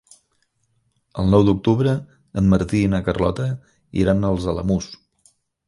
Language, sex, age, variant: Catalan, male, 50-59, Central